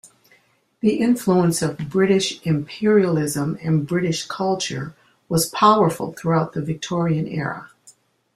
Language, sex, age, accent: English, female, 60-69, United States English